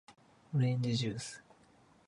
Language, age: Japanese, 30-39